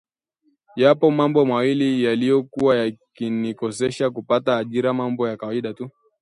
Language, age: Swahili, 19-29